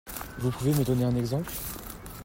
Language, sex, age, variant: French, male, under 19, Français de métropole